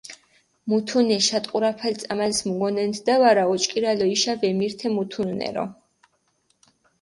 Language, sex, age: Mingrelian, female, 19-29